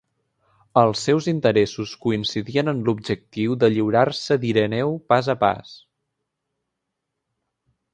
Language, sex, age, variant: Catalan, male, 19-29, Central